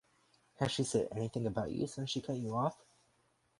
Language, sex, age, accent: English, male, under 19, United States English